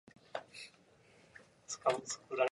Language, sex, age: English, male, under 19